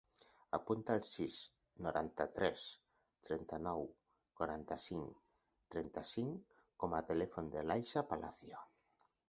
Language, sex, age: Catalan, male, 50-59